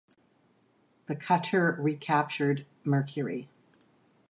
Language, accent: English, Canadian English